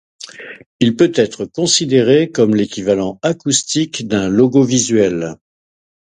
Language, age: French, 50-59